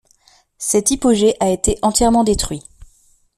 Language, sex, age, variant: French, female, 19-29, Français de métropole